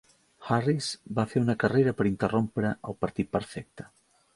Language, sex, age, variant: Catalan, male, 50-59, Central